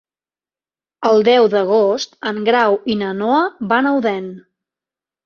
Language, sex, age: Catalan, female, 30-39